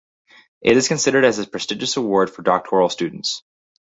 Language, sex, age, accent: English, male, 19-29, United States English